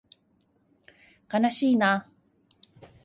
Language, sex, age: Japanese, female, 50-59